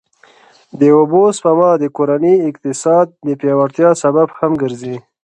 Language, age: Pashto, 19-29